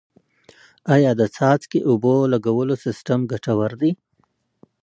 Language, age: Pashto, 40-49